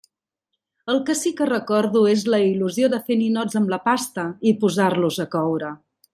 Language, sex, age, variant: Catalan, female, 50-59, Central